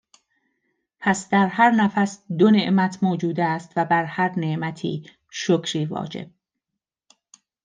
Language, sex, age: Persian, female, 40-49